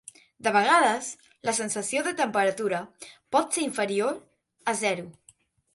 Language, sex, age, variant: Catalan, female, under 19, Central